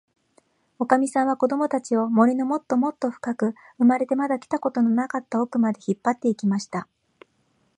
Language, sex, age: Japanese, female, 40-49